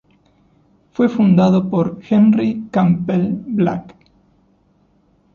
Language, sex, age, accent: Spanish, male, 30-39, Rioplatense: Argentina, Uruguay, este de Bolivia, Paraguay